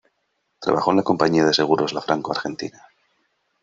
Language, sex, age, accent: Spanish, male, 30-39, España: Norte peninsular (Asturias, Castilla y León, Cantabria, País Vasco, Navarra, Aragón, La Rioja, Guadalajara, Cuenca)